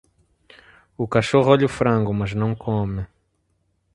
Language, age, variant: Portuguese, 40-49, Portuguese (Portugal)